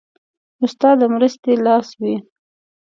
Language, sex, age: Pashto, female, 19-29